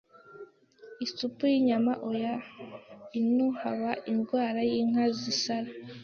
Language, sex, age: Kinyarwanda, female, 19-29